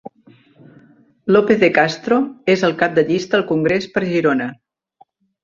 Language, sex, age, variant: Catalan, female, 60-69, Central